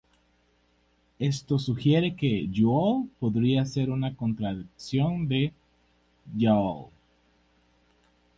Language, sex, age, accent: Spanish, male, 19-29, América central